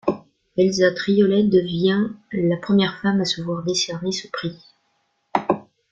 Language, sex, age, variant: French, female, 40-49, Français de métropole